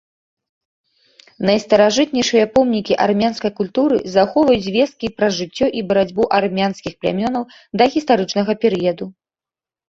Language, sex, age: Belarusian, female, 19-29